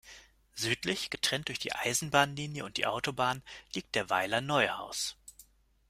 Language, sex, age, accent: German, male, 30-39, Deutschland Deutsch